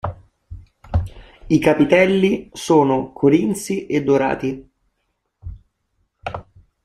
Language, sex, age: Italian, male, 30-39